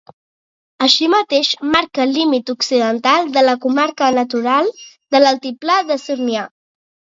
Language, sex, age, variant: Catalan, male, 40-49, Central